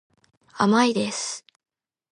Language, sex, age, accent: Japanese, female, 19-29, 標準語